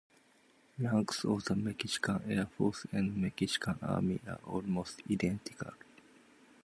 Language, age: English, 30-39